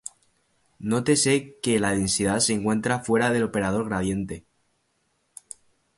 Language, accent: Spanish, España: Centro-Sur peninsular (Madrid, Toledo, Castilla-La Mancha)